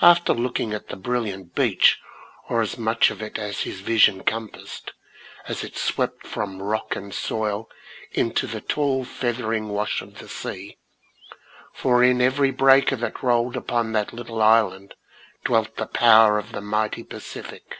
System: none